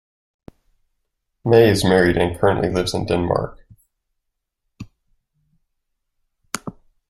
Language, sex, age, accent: English, male, 40-49, United States English